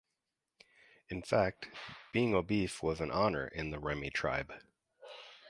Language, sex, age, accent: English, male, 40-49, United States English